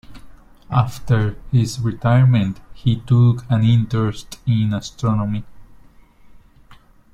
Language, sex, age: English, male, 30-39